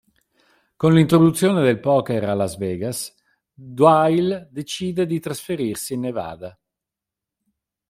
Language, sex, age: Italian, male, 50-59